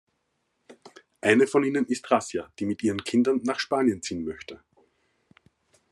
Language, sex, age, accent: German, male, 30-39, Österreichisches Deutsch